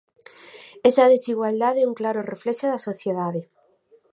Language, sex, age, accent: Galician, female, 30-39, Atlántico (seseo e gheada)